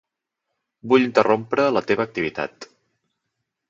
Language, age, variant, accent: Catalan, 30-39, Central, central